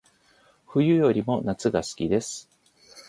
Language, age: Japanese, 40-49